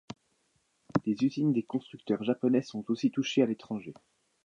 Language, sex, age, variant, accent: French, male, 19-29, Français d'Europe, Français de Suisse